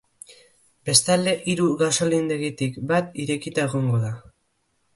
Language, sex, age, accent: Basque, male, under 19, Erdialdekoa edo Nafarra (Gipuzkoa, Nafarroa)